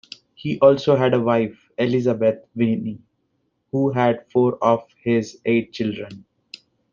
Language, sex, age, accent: English, male, 30-39, India and South Asia (India, Pakistan, Sri Lanka)